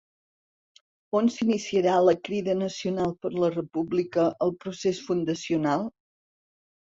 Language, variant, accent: Catalan, Central, central